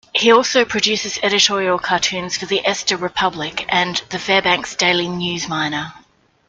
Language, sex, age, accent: English, female, 40-49, Australian English